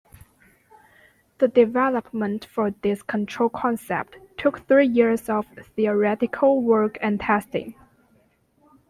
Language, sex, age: English, female, 19-29